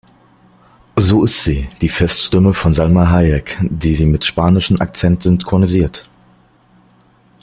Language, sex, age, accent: German, male, 30-39, Deutschland Deutsch